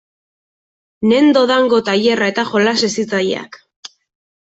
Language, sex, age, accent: Basque, female, 19-29, Mendebalekoa (Araba, Bizkaia, Gipuzkoako mendebaleko herri batzuk)